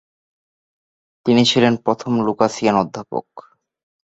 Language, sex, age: Bengali, male, 19-29